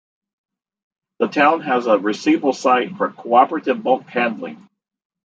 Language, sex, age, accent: English, male, 50-59, United States English